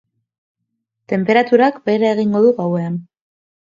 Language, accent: Basque, Mendebalekoa (Araba, Bizkaia, Gipuzkoako mendebaleko herri batzuk)